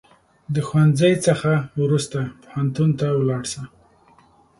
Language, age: Pashto, 40-49